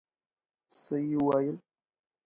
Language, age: Pashto, under 19